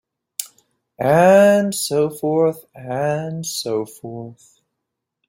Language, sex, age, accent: English, male, 40-49, United States English